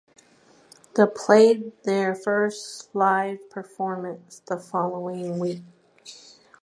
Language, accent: English, United States English